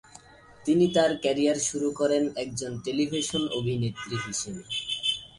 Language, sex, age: Bengali, male, 19-29